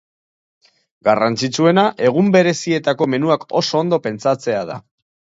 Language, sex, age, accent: Basque, male, 30-39, Mendebalekoa (Araba, Bizkaia, Gipuzkoako mendebaleko herri batzuk)